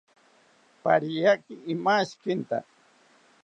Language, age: South Ucayali Ashéninka, 60-69